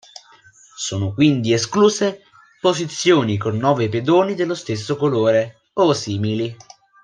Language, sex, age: Italian, male, 19-29